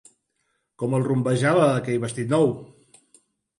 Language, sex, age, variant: Catalan, male, 50-59, Central